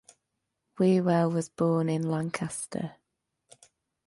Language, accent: English, England English